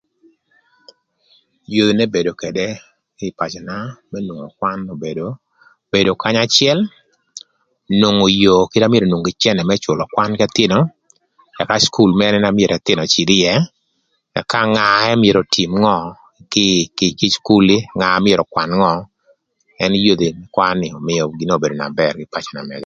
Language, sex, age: Thur, male, 60-69